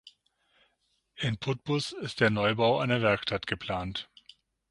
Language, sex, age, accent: German, male, 50-59, Deutschland Deutsch; Süddeutsch